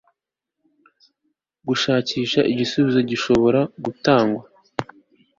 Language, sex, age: Kinyarwanda, male, 19-29